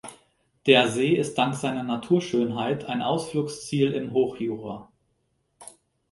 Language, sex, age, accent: German, male, 30-39, Deutschland Deutsch